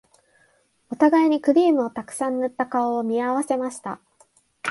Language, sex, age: Japanese, female, 19-29